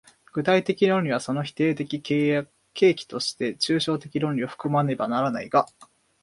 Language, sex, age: Japanese, male, 19-29